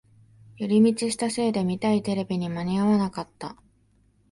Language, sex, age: Japanese, female, 19-29